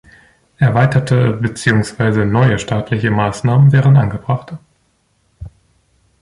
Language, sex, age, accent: German, male, 19-29, Deutschland Deutsch